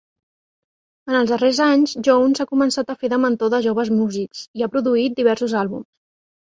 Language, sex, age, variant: Catalan, female, 40-49, Central